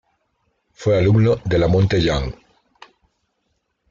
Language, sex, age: Spanish, male, 40-49